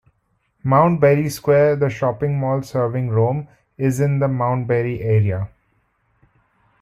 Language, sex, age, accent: English, male, 30-39, India and South Asia (India, Pakistan, Sri Lanka)